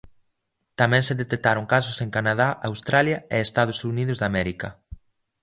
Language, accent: Galician, Normativo (estándar)